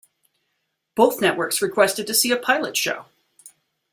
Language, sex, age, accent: English, female, 50-59, United States English